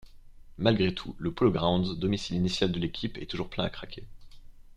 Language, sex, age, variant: French, male, 19-29, Français de métropole